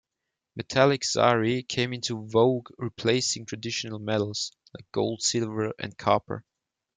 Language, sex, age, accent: English, male, 19-29, United States English